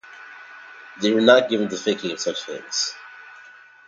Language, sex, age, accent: English, male, under 19, United States English